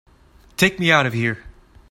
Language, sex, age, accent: English, male, 19-29, Canadian English